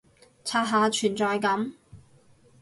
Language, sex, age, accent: Cantonese, female, 30-39, 广州音